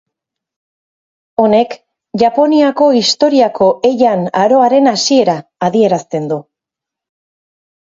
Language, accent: Basque, Erdialdekoa edo Nafarra (Gipuzkoa, Nafarroa)